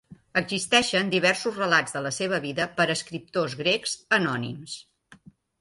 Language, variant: Catalan, Central